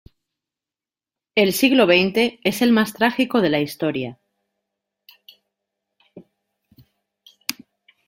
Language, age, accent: Spanish, 30-39, España: Norte peninsular (Asturias, Castilla y León, Cantabria, País Vasco, Navarra, Aragón, La Rioja, Guadalajara, Cuenca)